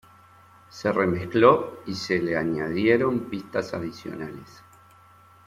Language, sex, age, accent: Spanish, male, 50-59, Rioplatense: Argentina, Uruguay, este de Bolivia, Paraguay